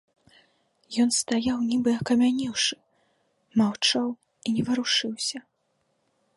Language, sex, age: Belarusian, female, 19-29